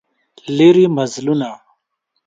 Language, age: Pashto, 19-29